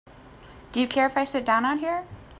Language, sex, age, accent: English, female, 30-39, United States English